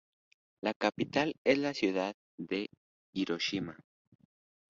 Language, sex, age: Spanish, male, 19-29